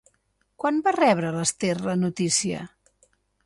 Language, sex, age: Catalan, female, 50-59